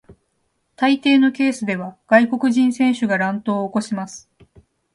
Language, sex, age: Japanese, female, 19-29